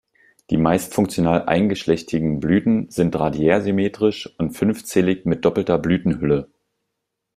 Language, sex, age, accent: German, male, 30-39, Deutschland Deutsch